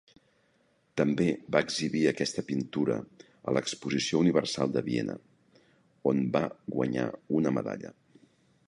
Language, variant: Catalan, Central